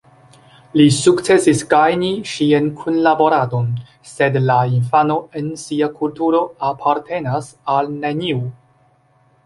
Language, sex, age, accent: Esperanto, male, 30-39, Internacia